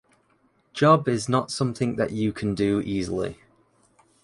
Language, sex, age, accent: English, male, 19-29, England English